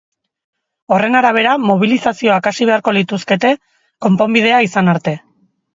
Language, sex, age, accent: Basque, female, 40-49, Erdialdekoa edo Nafarra (Gipuzkoa, Nafarroa)